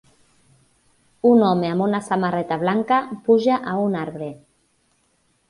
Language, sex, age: Catalan, female, 30-39